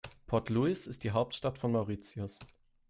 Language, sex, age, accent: German, male, 19-29, Deutschland Deutsch